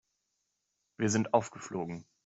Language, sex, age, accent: German, male, 19-29, Deutschland Deutsch